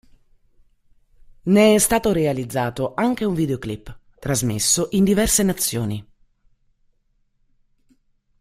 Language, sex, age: Italian, female, 40-49